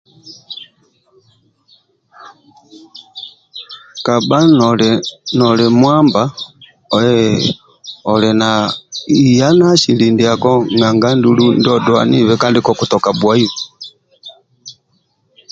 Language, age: Amba (Uganda), 50-59